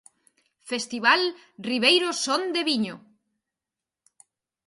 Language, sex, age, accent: Galician, female, 30-39, Central (gheada)